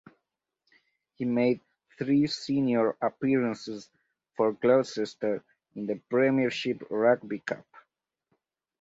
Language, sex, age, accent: English, male, 19-29, United States English